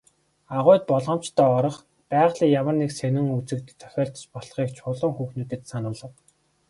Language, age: Mongolian, 19-29